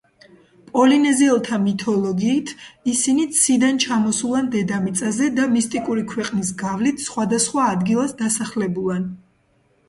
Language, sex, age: Georgian, female, 30-39